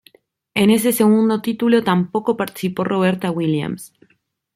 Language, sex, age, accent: Spanish, female, 19-29, Rioplatense: Argentina, Uruguay, este de Bolivia, Paraguay